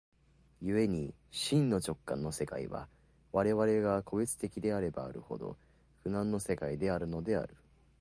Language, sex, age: Japanese, male, under 19